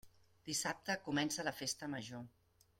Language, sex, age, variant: Catalan, female, 50-59, Central